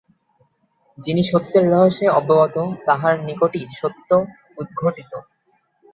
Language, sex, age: Bengali, male, 19-29